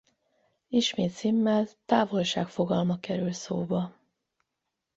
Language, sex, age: Hungarian, female, 50-59